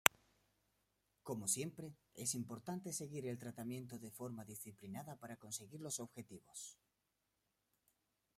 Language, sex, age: Spanish, male, 19-29